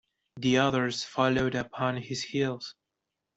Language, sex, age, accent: English, male, 19-29, United States English